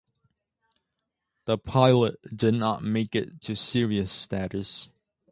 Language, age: English, under 19